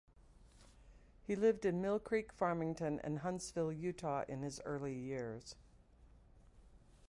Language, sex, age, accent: English, female, 60-69, United States English